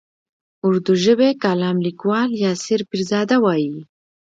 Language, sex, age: Pashto, female, 19-29